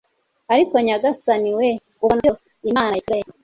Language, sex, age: Kinyarwanda, male, 19-29